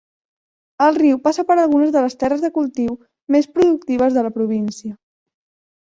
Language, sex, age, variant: Catalan, female, under 19, Central